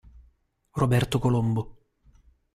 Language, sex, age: Italian, male, 30-39